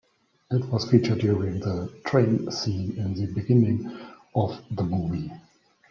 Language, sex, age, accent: English, male, 30-39, United States English